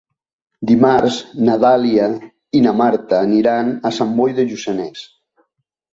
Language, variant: Catalan, Central